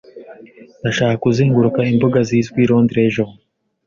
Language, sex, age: Kinyarwanda, male, 19-29